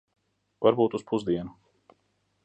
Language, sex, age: Latvian, male, 30-39